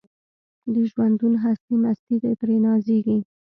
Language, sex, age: Pashto, female, 19-29